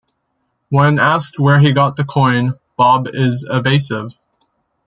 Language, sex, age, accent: English, male, 19-29, Canadian English